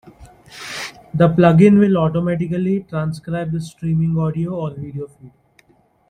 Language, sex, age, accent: English, male, 19-29, India and South Asia (India, Pakistan, Sri Lanka)